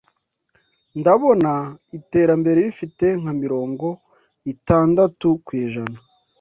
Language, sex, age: Kinyarwanda, male, 19-29